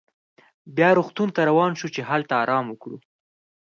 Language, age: Pashto, under 19